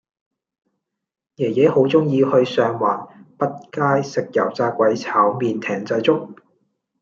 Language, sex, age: Cantonese, male, 40-49